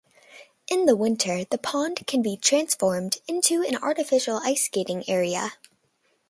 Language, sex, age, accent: English, female, under 19, United States English